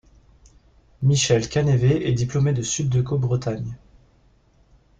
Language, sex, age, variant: French, male, 19-29, Français de métropole